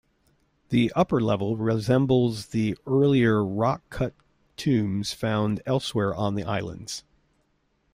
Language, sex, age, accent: English, male, 50-59, United States English